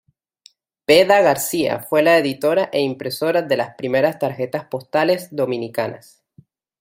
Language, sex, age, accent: Spanish, male, 19-29, Caribe: Cuba, Venezuela, Puerto Rico, República Dominicana, Panamá, Colombia caribeña, México caribeño, Costa del golfo de México